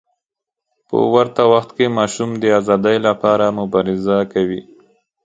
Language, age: Pashto, 30-39